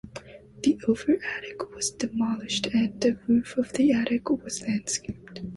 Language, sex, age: English, female, under 19